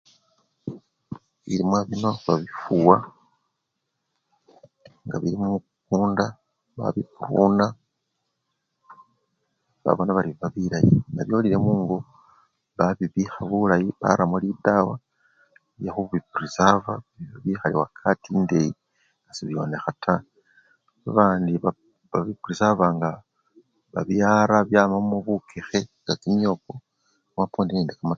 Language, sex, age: Luyia, male, 50-59